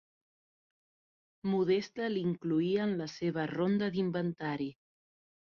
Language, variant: Catalan, Central